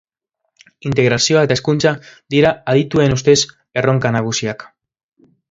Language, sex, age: Basque, male, under 19